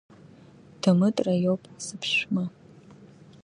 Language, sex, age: Abkhazian, female, under 19